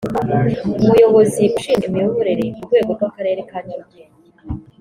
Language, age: Kinyarwanda, 19-29